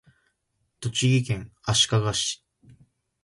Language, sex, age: Japanese, male, under 19